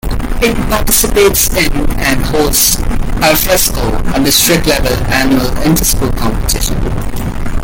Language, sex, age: English, male, 19-29